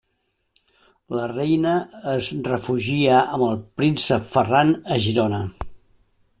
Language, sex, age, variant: Catalan, male, 60-69, Septentrional